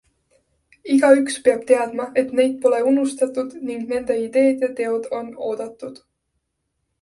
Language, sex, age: Estonian, female, 19-29